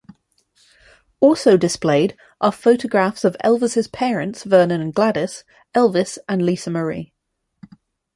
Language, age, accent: English, 30-39, England English